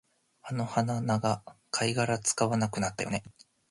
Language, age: Japanese, 19-29